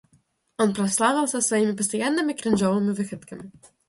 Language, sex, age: Russian, female, under 19